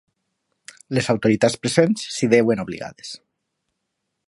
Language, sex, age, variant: Catalan, male, 40-49, Valencià meridional